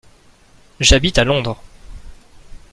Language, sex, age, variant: French, male, 19-29, Français de métropole